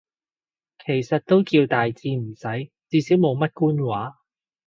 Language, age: Cantonese, 40-49